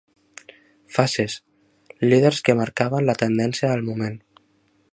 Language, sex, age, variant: Catalan, male, 19-29, Central